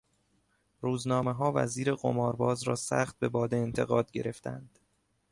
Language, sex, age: Persian, male, 19-29